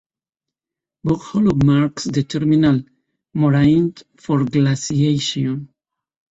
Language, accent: English, Southern African (South Africa, Zimbabwe, Namibia)